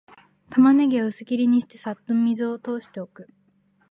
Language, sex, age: Japanese, female, 19-29